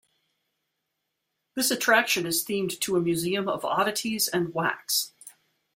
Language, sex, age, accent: English, female, 50-59, United States English